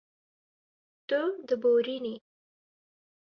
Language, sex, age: Kurdish, female, 19-29